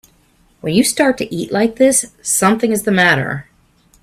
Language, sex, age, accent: English, female, 50-59, United States English